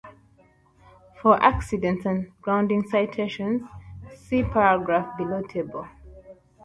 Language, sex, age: English, female, 19-29